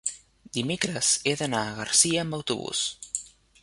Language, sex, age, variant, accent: Catalan, male, under 19, Central, central